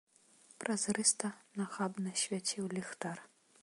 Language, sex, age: Belarusian, female, 19-29